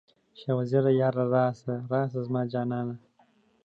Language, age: Pashto, 19-29